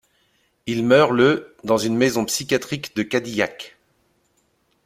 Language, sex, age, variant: French, male, 30-39, Français de métropole